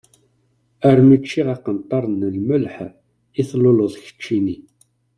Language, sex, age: Kabyle, male, 30-39